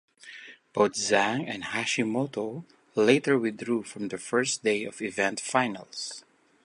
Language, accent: English, United States English